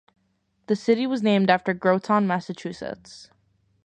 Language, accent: English, United States English